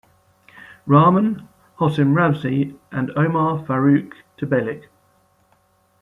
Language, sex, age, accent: English, male, 30-39, England English